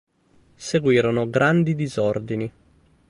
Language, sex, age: Italian, male, 19-29